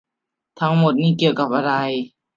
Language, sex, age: Thai, male, under 19